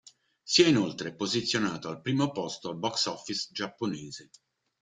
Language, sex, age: Italian, male, 50-59